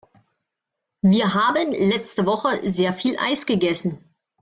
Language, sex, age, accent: German, female, 40-49, Deutschland Deutsch